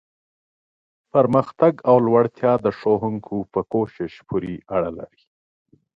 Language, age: Pashto, 30-39